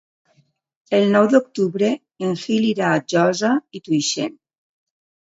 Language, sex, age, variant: Catalan, female, 50-59, Valencià meridional